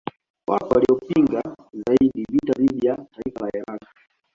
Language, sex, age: Swahili, male, 19-29